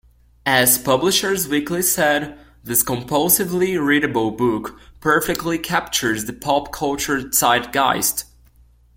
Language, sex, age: English, male, under 19